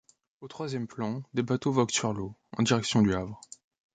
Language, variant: French, Français de métropole